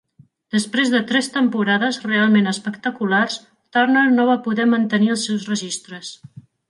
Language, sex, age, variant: Catalan, female, 40-49, Central